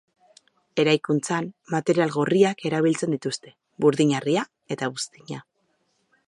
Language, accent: Basque, Mendebalekoa (Araba, Bizkaia, Gipuzkoako mendebaleko herri batzuk)